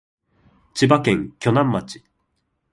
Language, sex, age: Japanese, male, 19-29